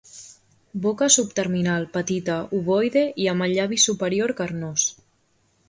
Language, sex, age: Catalan, female, 19-29